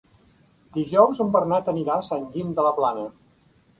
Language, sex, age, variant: Catalan, male, 60-69, Central